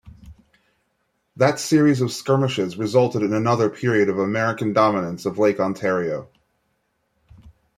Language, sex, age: English, male, 40-49